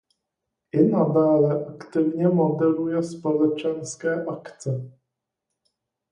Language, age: Czech, 30-39